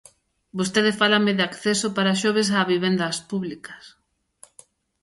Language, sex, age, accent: Galician, female, 30-39, Oriental (común en zona oriental)